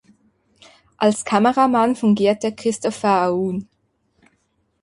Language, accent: German, Schweizerdeutsch